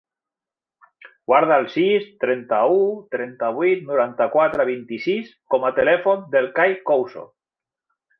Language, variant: Catalan, Central